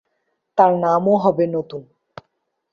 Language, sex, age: Bengali, male, under 19